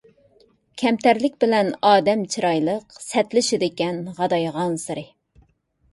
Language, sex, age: Uyghur, female, 30-39